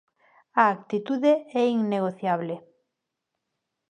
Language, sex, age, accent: Galician, female, 30-39, Neofalante